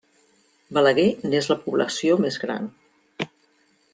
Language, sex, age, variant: Catalan, female, 50-59, Central